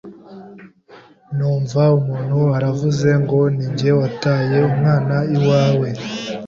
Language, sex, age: Kinyarwanda, male, 19-29